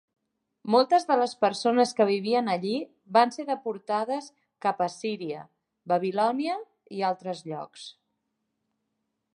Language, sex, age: Catalan, female, 30-39